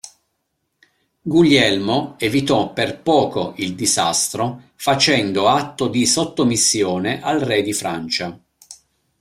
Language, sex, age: Italian, male, 50-59